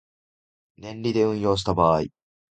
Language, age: Japanese, 19-29